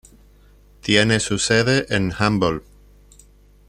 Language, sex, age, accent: Spanish, male, 50-59, España: Sur peninsular (Andalucia, Extremadura, Murcia)